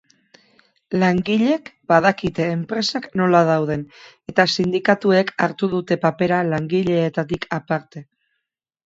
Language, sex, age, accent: Basque, female, 30-39, Erdialdekoa edo Nafarra (Gipuzkoa, Nafarroa)